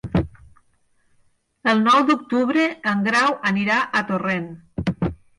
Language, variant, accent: Catalan, Nord-Occidental, nord-occidental